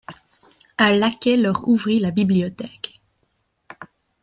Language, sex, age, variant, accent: French, female, 19-29, Français d'Europe, Français de Belgique